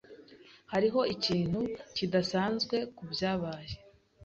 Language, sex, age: Kinyarwanda, female, 19-29